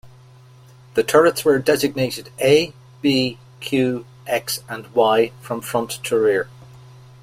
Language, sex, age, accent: English, male, 50-59, Irish English